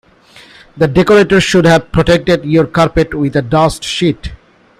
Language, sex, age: English, male, 40-49